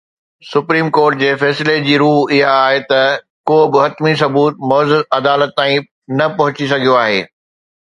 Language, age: Sindhi, 40-49